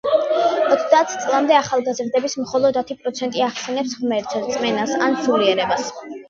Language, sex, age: Georgian, female, under 19